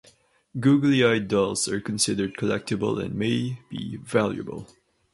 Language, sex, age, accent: English, male, 19-29, Filipino